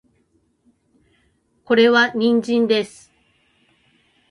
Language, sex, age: Japanese, female, 50-59